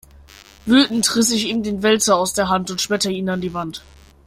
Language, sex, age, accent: German, male, under 19, Deutschland Deutsch